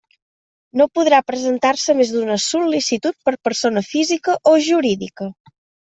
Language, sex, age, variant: Catalan, female, 19-29, Central